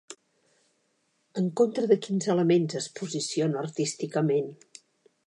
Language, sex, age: Catalan, female, 70-79